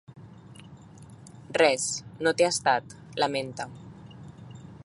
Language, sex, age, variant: Catalan, female, 30-39, Central